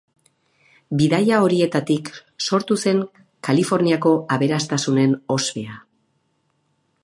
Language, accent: Basque, Erdialdekoa edo Nafarra (Gipuzkoa, Nafarroa)